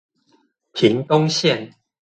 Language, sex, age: Chinese, male, 30-39